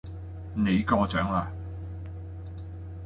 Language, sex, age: Cantonese, male, 30-39